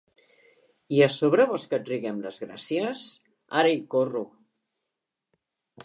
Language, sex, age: Catalan, female, 60-69